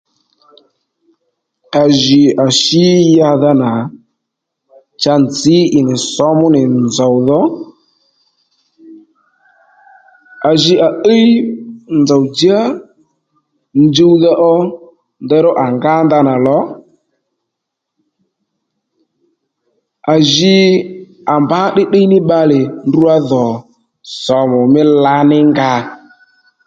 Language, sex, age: Lendu, male, 30-39